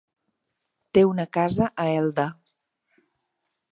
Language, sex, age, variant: Catalan, female, 50-59, Central